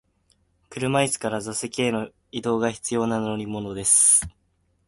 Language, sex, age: Japanese, male, 19-29